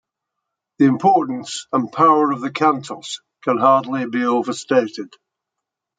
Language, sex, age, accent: English, male, 70-79, England English